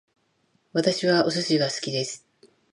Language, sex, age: Japanese, female, 50-59